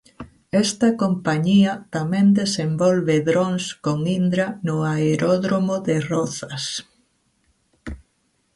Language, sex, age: Galician, female, 40-49